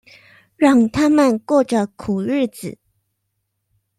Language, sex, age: Chinese, female, 19-29